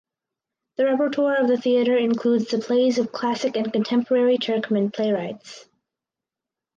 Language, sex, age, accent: English, female, under 19, United States English